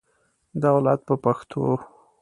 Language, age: Pashto, 19-29